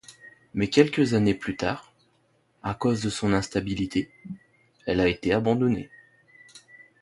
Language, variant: French, Français de métropole